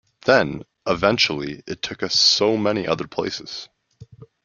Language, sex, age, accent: English, male, 19-29, Canadian English